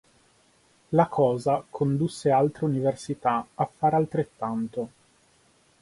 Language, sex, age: Italian, male, 30-39